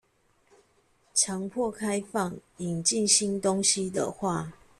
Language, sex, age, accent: Chinese, female, 40-49, 出生地：臺南市